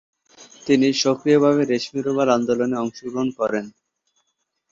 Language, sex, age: Bengali, male, 19-29